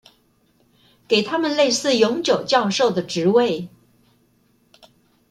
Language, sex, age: Chinese, female, 60-69